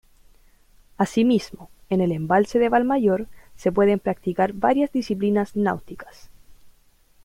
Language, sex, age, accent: Spanish, female, 19-29, Chileno: Chile, Cuyo